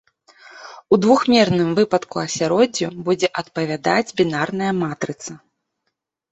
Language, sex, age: Belarusian, female, 30-39